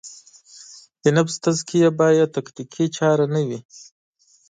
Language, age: Pashto, 19-29